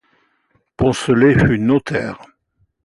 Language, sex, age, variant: French, male, 80-89, Français de métropole